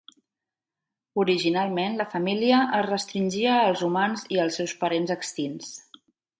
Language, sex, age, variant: Catalan, female, 30-39, Central